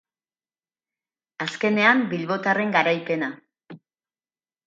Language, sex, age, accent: Basque, female, 40-49, Mendebalekoa (Araba, Bizkaia, Gipuzkoako mendebaleko herri batzuk)